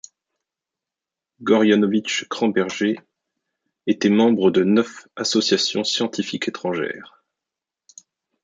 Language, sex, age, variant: French, male, 30-39, Français de métropole